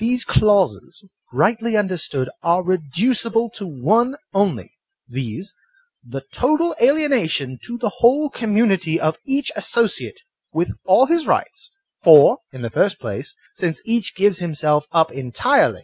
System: none